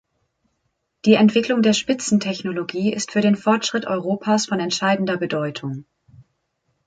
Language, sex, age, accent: German, female, 19-29, Deutschland Deutsch